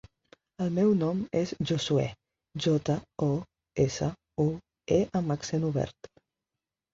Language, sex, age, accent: Catalan, female, 19-29, aprenent (recent, des del castellà)